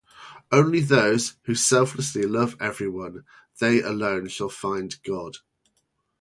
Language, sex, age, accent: English, male, 40-49, England English